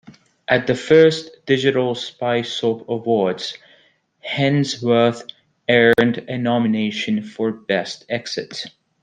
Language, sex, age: English, male, 30-39